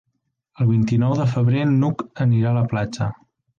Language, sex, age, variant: Catalan, male, 19-29, Central